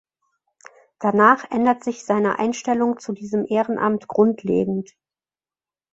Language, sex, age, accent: German, female, 40-49, Deutschland Deutsch